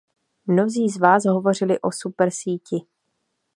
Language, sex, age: Czech, female, 19-29